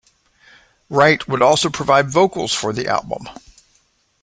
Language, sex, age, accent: English, male, 40-49, United States English